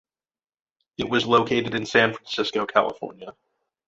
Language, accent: English, United States English